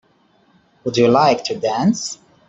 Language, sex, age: English, male, 30-39